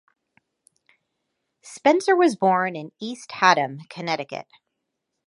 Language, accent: English, United States English